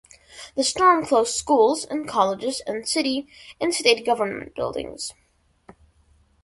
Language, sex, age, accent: English, male, under 19, United States English